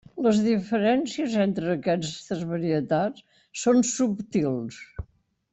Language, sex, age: Catalan, female, 90+